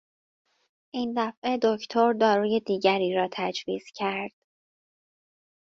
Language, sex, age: Persian, female, 19-29